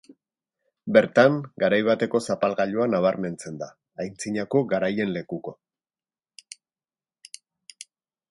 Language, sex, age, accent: Basque, male, 50-59, Erdialdekoa edo Nafarra (Gipuzkoa, Nafarroa)